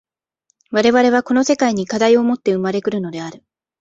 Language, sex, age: Japanese, female, 19-29